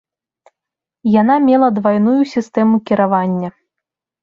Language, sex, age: Belarusian, female, 19-29